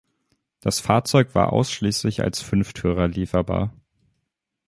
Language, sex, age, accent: German, male, under 19, Deutschland Deutsch